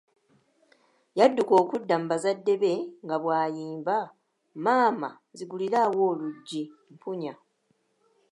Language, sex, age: Ganda, female, 30-39